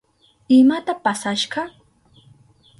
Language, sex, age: Southern Pastaza Quechua, female, 19-29